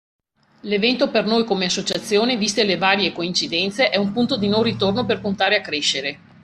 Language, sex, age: Italian, female, 50-59